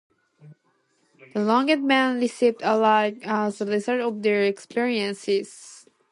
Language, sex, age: English, female, under 19